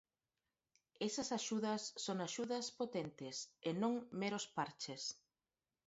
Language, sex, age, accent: Galician, female, 50-59, Normativo (estándar)